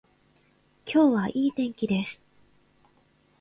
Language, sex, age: Japanese, female, 19-29